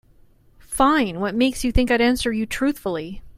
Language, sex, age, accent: English, female, 50-59, United States English